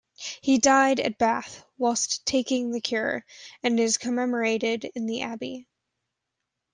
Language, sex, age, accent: English, female, 19-29, United States English